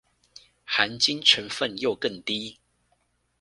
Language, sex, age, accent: Chinese, male, 30-39, 出生地：臺南市